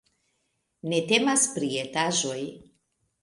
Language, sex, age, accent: Esperanto, female, 50-59, Internacia